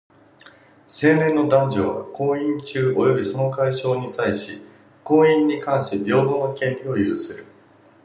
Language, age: Japanese, 50-59